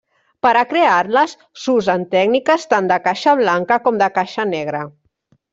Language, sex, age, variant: Catalan, female, 40-49, Central